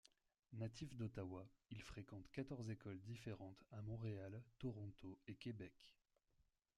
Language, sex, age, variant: French, male, 19-29, Français de métropole